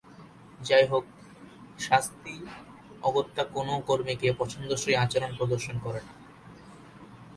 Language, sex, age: Bengali, male, 19-29